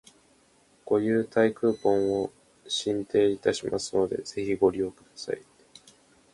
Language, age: Japanese, under 19